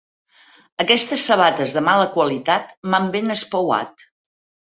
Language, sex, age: Catalan, female, 50-59